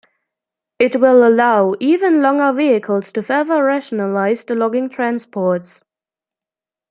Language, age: English, 19-29